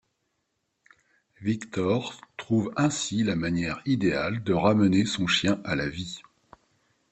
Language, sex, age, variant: French, male, 50-59, Français de métropole